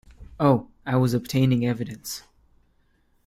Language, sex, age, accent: English, male, 19-29, United States English